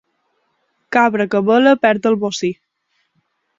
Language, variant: Catalan, Balear